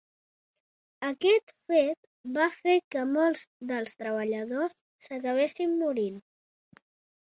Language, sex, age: Catalan, female, 60-69